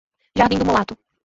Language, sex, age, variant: Portuguese, female, 19-29, Portuguese (Brasil)